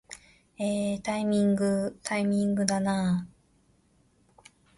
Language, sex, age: Japanese, female, 30-39